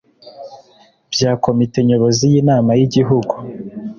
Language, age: Kinyarwanda, 19-29